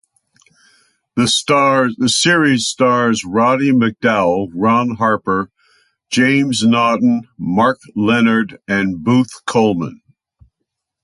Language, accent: English, United States English